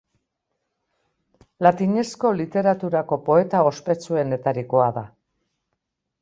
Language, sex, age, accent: Basque, female, 60-69, Mendebalekoa (Araba, Bizkaia, Gipuzkoako mendebaleko herri batzuk)